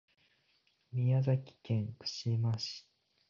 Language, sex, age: Japanese, male, 19-29